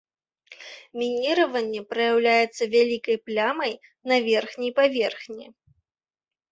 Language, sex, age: Belarusian, female, 30-39